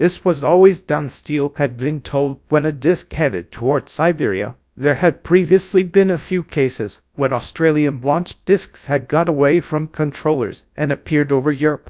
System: TTS, GradTTS